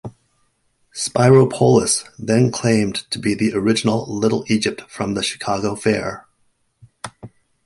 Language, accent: English, United States English